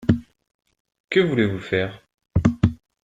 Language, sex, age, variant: French, male, 30-39, Français de métropole